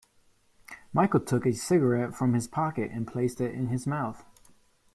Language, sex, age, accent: English, male, 19-29, United States English